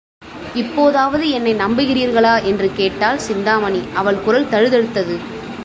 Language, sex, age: Tamil, female, 19-29